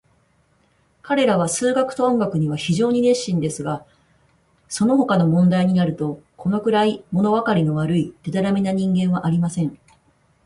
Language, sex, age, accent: Japanese, female, 40-49, 関西弁